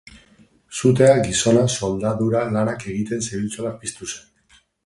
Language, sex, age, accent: Basque, male, 30-39, Mendebalekoa (Araba, Bizkaia, Gipuzkoako mendebaleko herri batzuk)